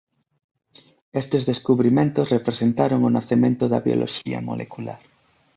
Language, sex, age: Galician, male, 19-29